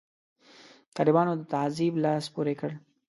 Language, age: Pashto, 19-29